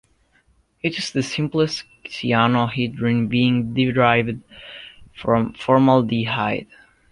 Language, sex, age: English, male, under 19